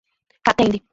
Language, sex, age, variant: Portuguese, female, 19-29, Portuguese (Brasil)